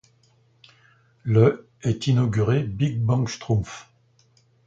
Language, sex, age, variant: French, male, 70-79, Français de métropole